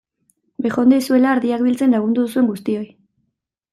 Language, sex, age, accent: Basque, female, 19-29, Erdialdekoa edo Nafarra (Gipuzkoa, Nafarroa)